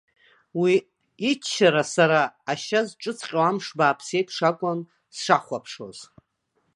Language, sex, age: Abkhazian, female, 60-69